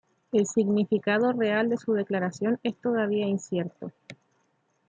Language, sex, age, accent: Spanish, female, 30-39, Chileno: Chile, Cuyo